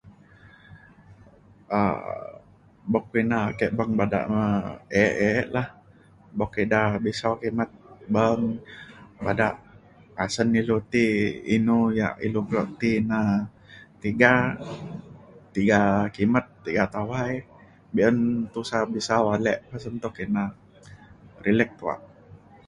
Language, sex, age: Mainstream Kenyah, male, 30-39